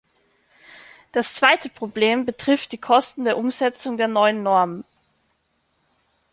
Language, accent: German, Österreichisches Deutsch